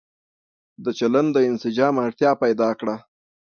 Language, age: Pashto, 30-39